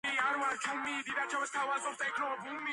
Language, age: Georgian, 90+